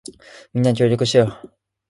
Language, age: Japanese, 19-29